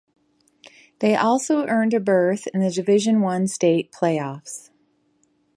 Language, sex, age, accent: English, female, 60-69, United States English